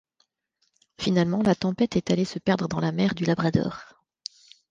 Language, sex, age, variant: French, female, 40-49, Français de métropole